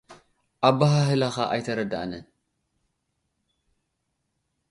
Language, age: Tigrinya, 19-29